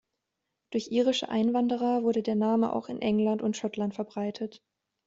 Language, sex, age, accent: German, female, 19-29, Deutschland Deutsch